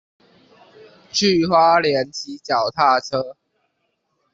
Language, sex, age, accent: Chinese, male, under 19, 出生地：臺北市